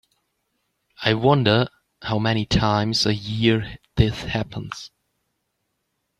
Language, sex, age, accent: English, male, 30-39, United States English